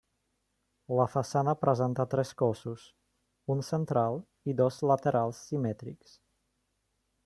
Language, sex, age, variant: Catalan, male, 30-39, Central